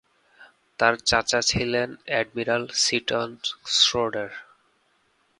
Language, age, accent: Bengali, 19-29, প্রমিত